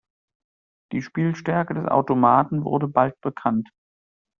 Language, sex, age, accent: German, male, 30-39, Deutschland Deutsch